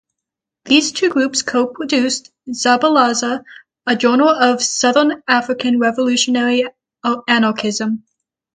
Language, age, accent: English, under 19, United States English